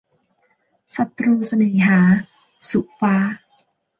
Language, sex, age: Thai, female, 19-29